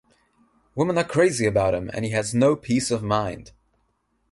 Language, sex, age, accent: English, male, 19-29, England English; India and South Asia (India, Pakistan, Sri Lanka)